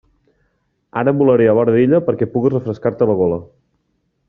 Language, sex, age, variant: Catalan, male, 19-29, Central